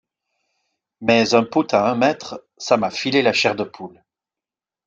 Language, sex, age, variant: French, male, 40-49, Français de métropole